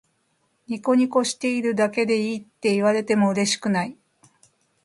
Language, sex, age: Japanese, female, 50-59